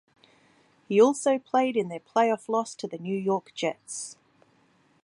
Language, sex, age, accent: English, female, 40-49, Australian English